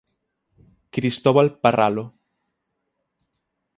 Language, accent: Galician, Oriental (común en zona oriental); Normativo (estándar)